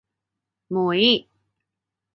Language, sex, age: Japanese, female, 19-29